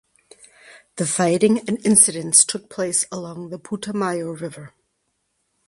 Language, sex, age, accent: English, female, 60-69, United States English